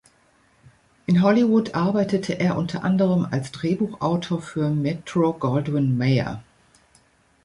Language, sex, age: German, female, 50-59